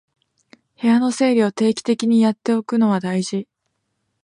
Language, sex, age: Japanese, female, 19-29